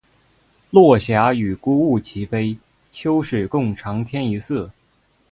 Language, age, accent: Chinese, under 19, 出生地：湖北省; 普通话